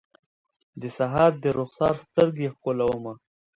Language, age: Pashto, 30-39